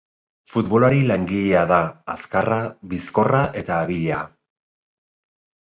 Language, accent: Basque, Erdialdekoa edo Nafarra (Gipuzkoa, Nafarroa)